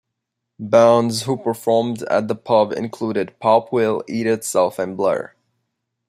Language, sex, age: English, male, 50-59